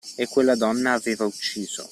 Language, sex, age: Italian, male, 19-29